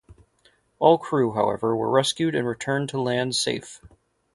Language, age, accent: English, 30-39, United States English